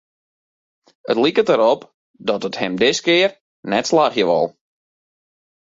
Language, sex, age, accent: Western Frisian, male, 19-29, Wâldfrysk